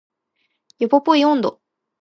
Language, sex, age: Japanese, female, under 19